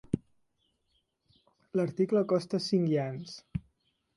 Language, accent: Catalan, central; septentrional